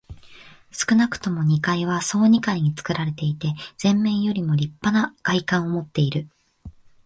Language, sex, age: Japanese, female, 19-29